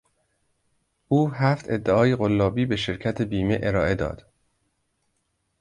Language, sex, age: Persian, male, 40-49